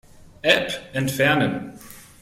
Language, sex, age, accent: German, male, 30-39, Deutschland Deutsch